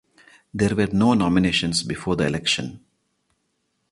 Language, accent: English, India and South Asia (India, Pakistan, Sri Lanka)